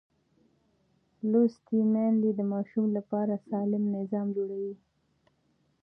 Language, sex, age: Pashto, female, 19-29